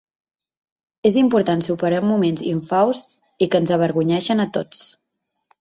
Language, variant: Catalan, Central